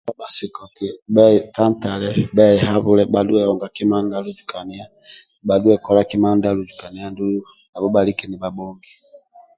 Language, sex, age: Amba (Uganda), male, 40-49